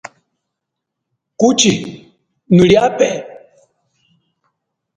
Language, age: Chokwe, 40-49